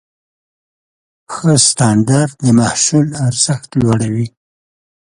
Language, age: Pashto, 70-79